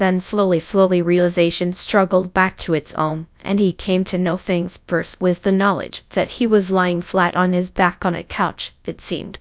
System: TTS, GradTTS